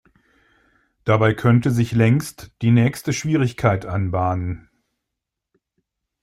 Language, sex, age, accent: German, male, 50-59, Deutschland Deutsch